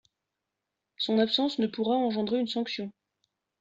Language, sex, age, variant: French, female, 30-39, Français de métropole